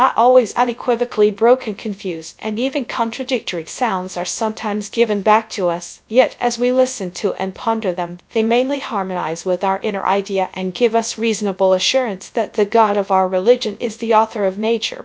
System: TTS, GradTTS